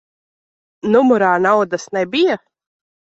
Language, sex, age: Latvian, female, 19-29